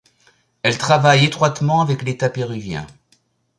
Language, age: French, 70-79